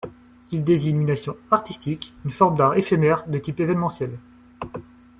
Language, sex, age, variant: French, male, 19-29, Français de métropole